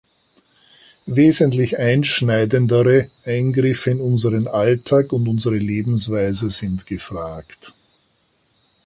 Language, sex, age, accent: German, male, 60-69, Österreichisches Deutsch